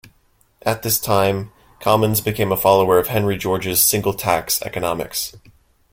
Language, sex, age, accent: English, male, 19-29, United States English